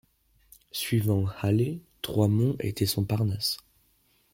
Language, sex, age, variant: French, male, under 19, Français de métropole